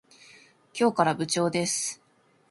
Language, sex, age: Japanese, female, under 19